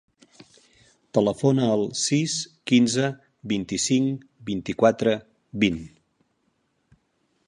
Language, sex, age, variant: Catalan, male, 60-69, Central